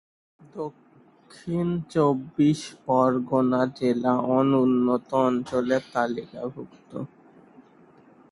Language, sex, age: Bengali, male, 19-29